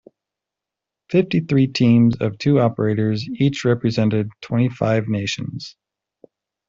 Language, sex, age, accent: English, male, 30-39, United States English